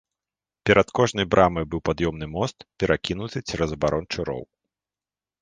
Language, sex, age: Belarusian, male, 30-39